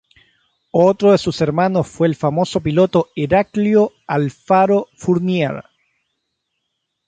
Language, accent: Spanish, Chileno: Chile, Cuyo